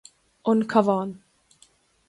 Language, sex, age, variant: Irish, female, 19-29, Gaeilge na Mumhan